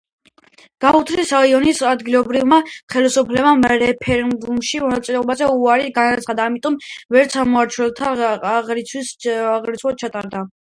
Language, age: Georgian, under 19